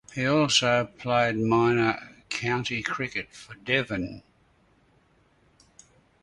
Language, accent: English, Australian English